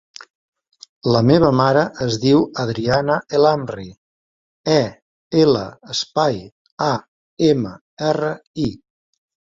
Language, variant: Catalan, Central